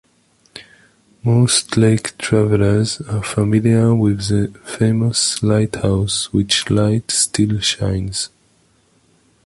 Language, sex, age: English, male, 30-39